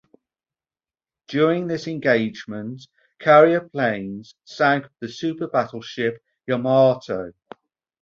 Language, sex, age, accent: English, male, 40-49, England English